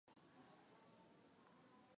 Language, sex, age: Swahili, female, 19-29